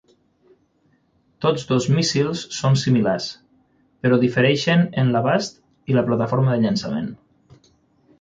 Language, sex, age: Catalan, male, 30-39